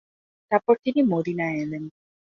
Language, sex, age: Bengali, female, 19-29